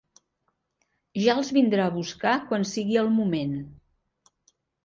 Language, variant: Catalan, Central